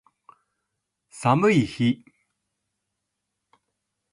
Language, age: Japanese, 50-59